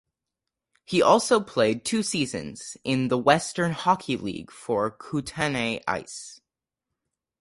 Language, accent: English, United States English